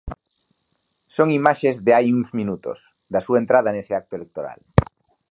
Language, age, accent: Galician, 30-39, Normativo (estándar)